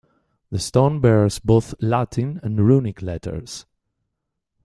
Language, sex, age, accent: English, male, 40-49, Canadian English